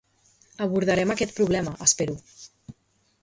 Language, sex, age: Catalan, female, 19-29